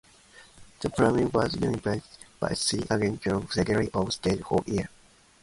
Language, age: English, 19-29